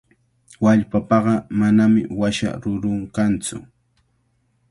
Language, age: Cajatambo North Lima Quechua, 19-29